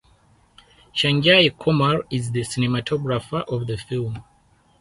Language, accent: English, Southern African (South Africa, Zimbabwe, Namibia)